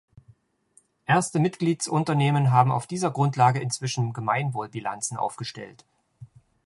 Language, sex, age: German, male, 40-49